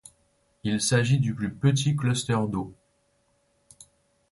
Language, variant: French, Français des départements et régions d'outre-mer